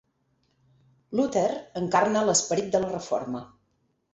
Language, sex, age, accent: Catalan, female, 30-39, Garrotxi